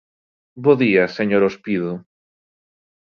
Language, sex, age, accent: Galician, male, 30-39, Normativo (estándar)